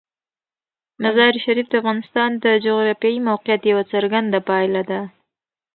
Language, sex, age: Pashto, female, under 19